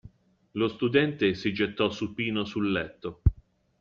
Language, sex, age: Italian, male, 50-59